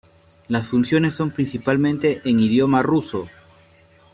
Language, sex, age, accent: Spanish, male, 40-49, Andino-Pacífico: Colombia, Perú, Ecuador, oeste de Bolivia y Venezuela andina